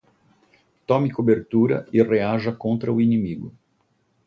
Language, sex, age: Portuguese, male, 50-59